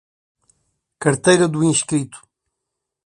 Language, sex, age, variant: Portuguese, male, 50-59, Portuguese (Portugal)